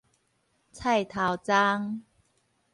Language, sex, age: Min Nan Chinese, female, 40-49